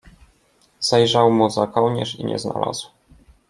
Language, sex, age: Polish, male, 19-29